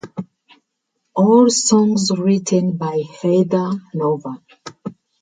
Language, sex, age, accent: English, female, 30-39, United States English